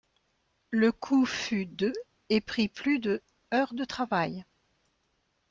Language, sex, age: French, female, 60-69